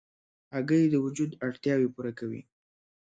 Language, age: Pashto, under 19